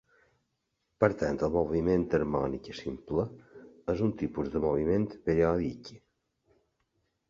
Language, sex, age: Catalan, male, 60-69